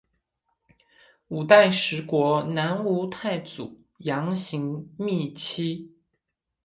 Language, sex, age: Chinese, male, 19-29